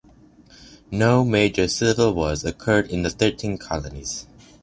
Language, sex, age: English, male, 19-29